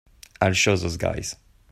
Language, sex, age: English, male, 19-29